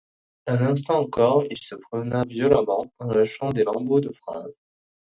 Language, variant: French, Français de métropole